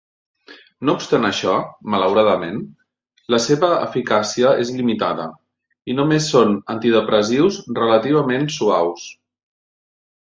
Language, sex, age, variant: Catalan, male, 40-49, Central